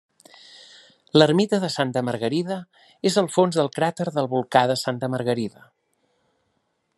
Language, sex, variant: Catalan, male, Central